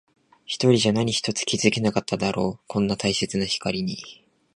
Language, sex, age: Japanese, male, 19-29